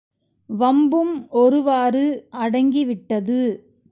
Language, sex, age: Tamil, female, 40-49